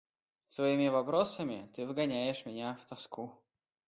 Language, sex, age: Russian, male, 19-29